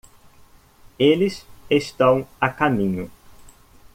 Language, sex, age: Portuguese, male, 30-39